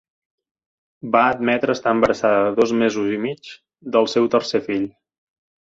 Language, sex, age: Catalan, male, 30-39